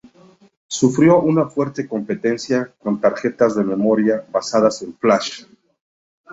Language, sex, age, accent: Spanish, male, 40-49, México